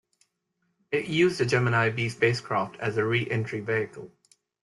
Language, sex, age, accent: English, male, 30-39, England English